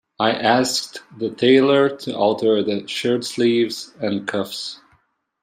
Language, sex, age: English, male, 19-29